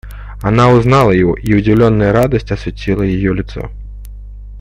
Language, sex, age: Russian, male, 30-39